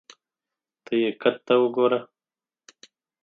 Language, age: Pashto, 40-49